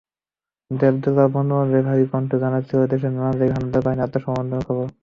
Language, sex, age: Bengali, male, 19-29